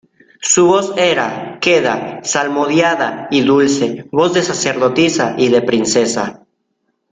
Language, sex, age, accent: Spanish, male, 19-29, México